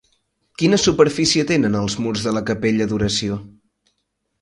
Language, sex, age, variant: Catalan, male, 19-29, Central